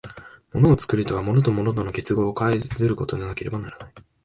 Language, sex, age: Japanese, male, under 19